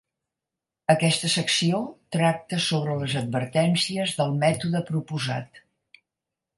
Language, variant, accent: Catalan, Central, central